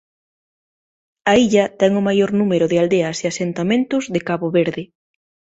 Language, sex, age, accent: Galician, female, 19-29, Normativo (estándar)